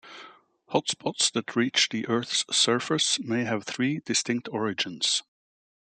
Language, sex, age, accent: English, male, 40-49, United States English